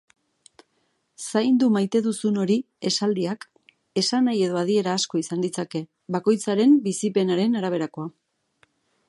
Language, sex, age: Basque, female, 40-49